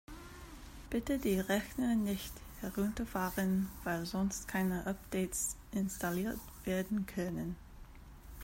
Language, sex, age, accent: German, female, 30-39, Amerikanisches Deutsch